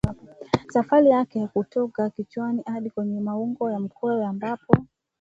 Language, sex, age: Swahili, female, 19-29